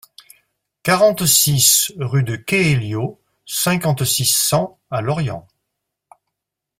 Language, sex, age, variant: French, male, 50-59, Français de métropole